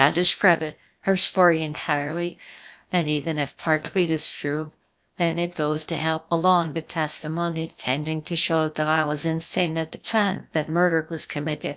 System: TTS, GlowTTS